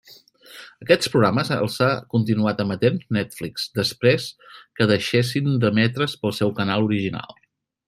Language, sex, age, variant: Catalan, male, 40-49, Central